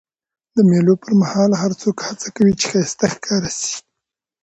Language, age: Pashto, 19-29